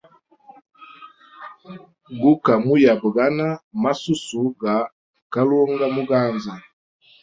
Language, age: Hemba, 40-49